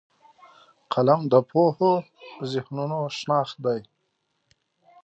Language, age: Pashto, 30-39